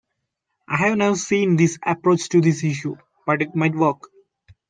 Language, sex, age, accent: English, male, 19-29, India and South Asia (India, Pakistan, Sri Lanka)